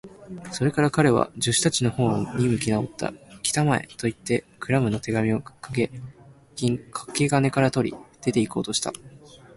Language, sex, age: Japanese, male, 19-29